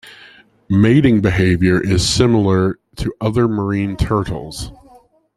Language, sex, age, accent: English, male, 30-39, United States English